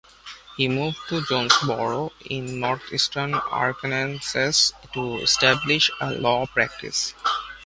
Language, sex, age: English, male, 19-29